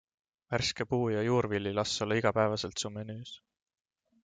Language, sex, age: Estonian, male, 19-29